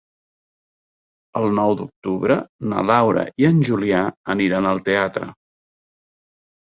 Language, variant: Catalan, Central